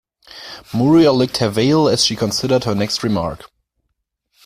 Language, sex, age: English, male, 19-29